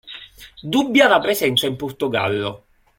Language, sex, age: Italian, male, 19-29